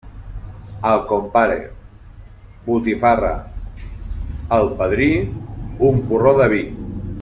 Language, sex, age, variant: Catalan, male, 40-49, Central